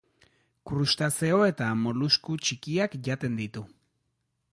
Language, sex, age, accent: Basque, male, 30-39, Erdialdekoa edo Nafarra (Gipuzkoa, Nafarroa)